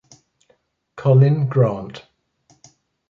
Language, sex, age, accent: English, male, 70-79, England English